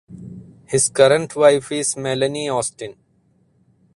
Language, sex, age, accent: English, male, 30-39, India and South Asia (India, Pakistan, Sri Lanka)